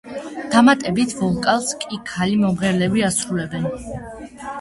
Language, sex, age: Georgian, female, under 19